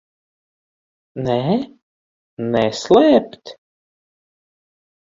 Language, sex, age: Latvian, female, 30-39